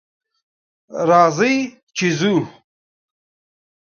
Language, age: Pashto, 30-39